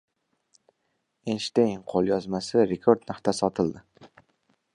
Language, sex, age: Uzbek, male, 19-29